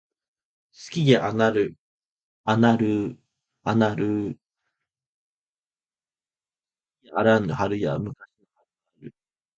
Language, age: Japanese, 19-29